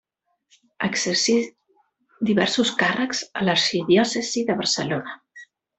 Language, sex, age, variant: Catalan, female, 50-59, Central